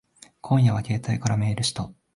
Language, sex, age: Japanese, male, 19-29